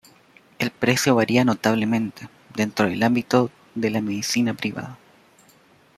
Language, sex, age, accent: Spanish, male, 19-29, Chileno: Chile, Cuyo